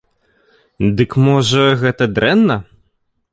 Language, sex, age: Belarusian, male, 19-29